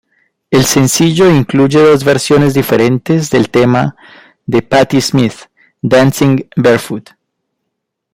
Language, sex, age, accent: Spanish, male, 19-29, Andino-Pacífico: Colombia, Perú, Ecuador, oeste de Bolivia y Venezuela andina